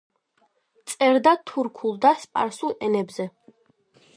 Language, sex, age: Georgian, female, 50-59